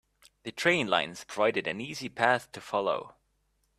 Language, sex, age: English, male, 30-39